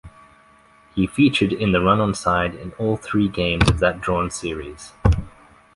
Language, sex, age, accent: English, male, 19-29, Australian English